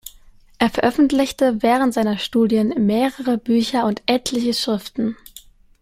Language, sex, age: German, female, under 19